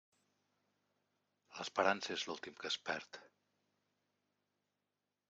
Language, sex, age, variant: Catalan, male, 40-49, Central